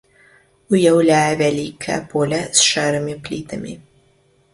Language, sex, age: Belarusian, female, 19-29